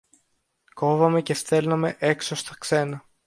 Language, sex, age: Greek, male, under 19